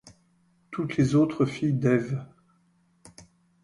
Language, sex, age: French, male, 50-59